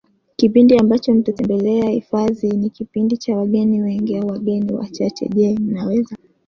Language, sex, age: Swahili, female, 19-29